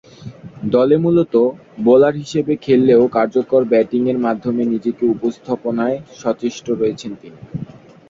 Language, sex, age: Bengali, male, 19-29